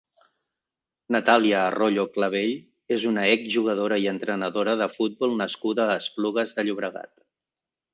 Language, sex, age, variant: Catalan, male, 50-59, Central